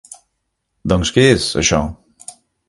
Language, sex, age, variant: Catalan, male, 50-59, Central